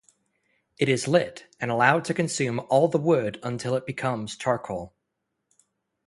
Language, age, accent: English, 19-29, United States English